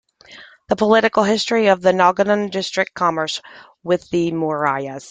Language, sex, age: English, female, 40-49